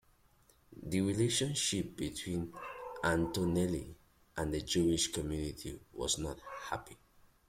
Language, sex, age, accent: English, male, 19-29, England English